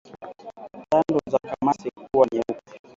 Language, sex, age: Swahili, male, 19-29